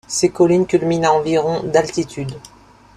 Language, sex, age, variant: French, male, 30-39, Français de métropole